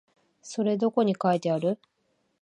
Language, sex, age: Japanese, female, 40-49